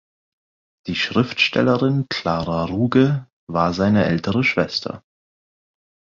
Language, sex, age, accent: German, male, 19-29, Deutschland Deutsch; Britisches Deutsch